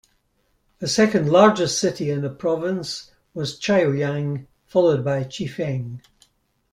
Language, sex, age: English, male, 70-79